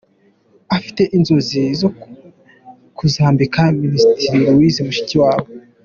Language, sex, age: Kinyarwanda, male, 19-29